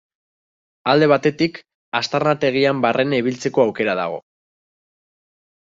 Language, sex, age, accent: Basque, male, 19-29, Mendebalekoa (Araba, Bizkaia, Gipuzkoako mendebaleko herri batzuk)